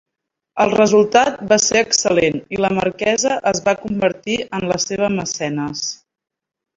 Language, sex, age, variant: Catalan, male, 60-69, Septentrional